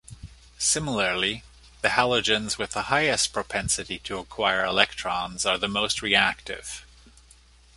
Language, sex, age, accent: English, male, 50-59, Canadian English